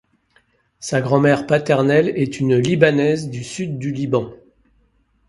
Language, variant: French, Français de métropole